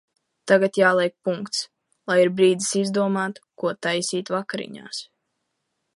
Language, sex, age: Latvian, female, under 19